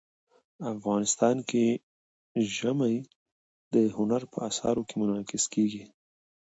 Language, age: Pashto, 19-29